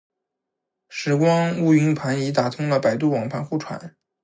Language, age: Chinese, 19-29